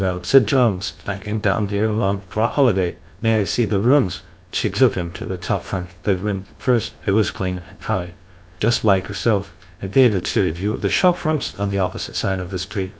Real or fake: fake